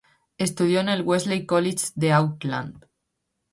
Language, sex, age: Spanish, female, 19-29